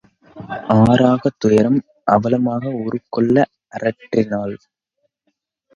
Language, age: Tamil, under 19